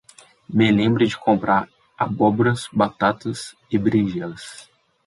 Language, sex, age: Portuguese, male, 19-29